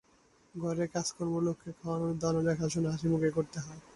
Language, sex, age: Bengali, male, 19-29